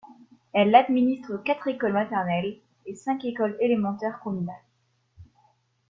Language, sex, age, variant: French, female, 19-29, Français de métropole